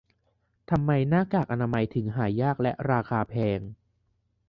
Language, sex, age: Thai, male, 19-29